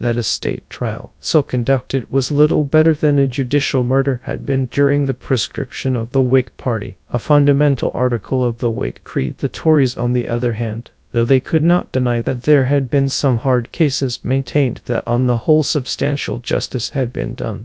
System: TTS, GradTTS